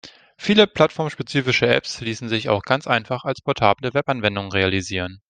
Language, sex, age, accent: German, male, 30-39, Deutschland Deutsch